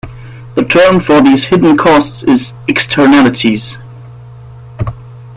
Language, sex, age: English, male, 30-39